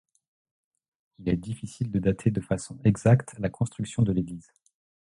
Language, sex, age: French, male, 30-39